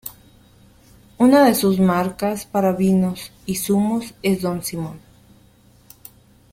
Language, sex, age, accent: Spanish, female, 30-39, México